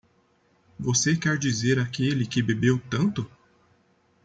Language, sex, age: Portuguese, male, 19-29